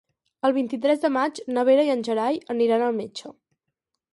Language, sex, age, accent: Catalan, female, under 19, gironí